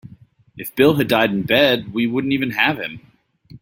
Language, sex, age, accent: English, male, 30-39, United States English